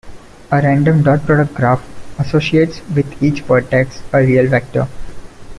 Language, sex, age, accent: English, male, 19-29, India and South Asia (India, Pakistan, Sri Lanka)